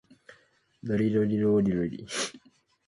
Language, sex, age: Japanese, male, 19-29